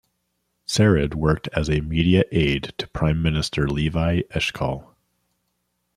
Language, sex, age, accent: English, male, 30-39, United States English